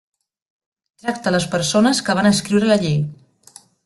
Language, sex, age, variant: Catalan, female, 19-29, Nord-Occidental